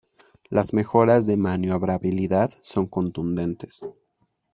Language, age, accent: Spanish, under 19, México